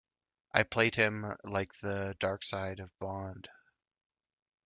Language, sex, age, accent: English, male, 30-39, United States English